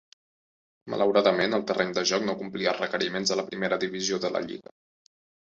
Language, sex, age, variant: Catalan, male, 30-39, Central